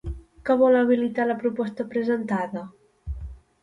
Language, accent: Catalan, central